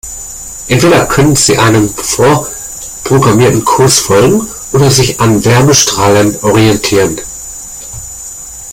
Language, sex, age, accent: German, male, 40-49, Deutschland Deutsch